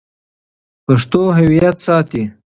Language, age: Pashto, 30-39